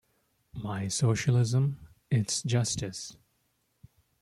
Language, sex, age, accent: English, male, 30-39, India and South Asia (India, Pakistan, Sri Lanka)